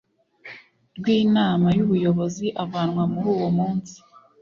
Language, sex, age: Kinyarwanda, female, 19-29